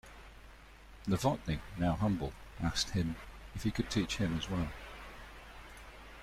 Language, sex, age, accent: English, male, 50-59, England English